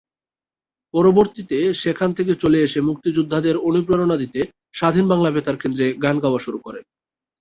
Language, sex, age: Bengali, male, 19-29